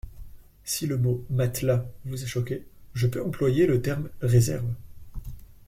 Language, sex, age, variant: French, male, 19-29, Français de métropole